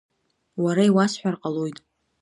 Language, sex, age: Abkhazian, female, under 19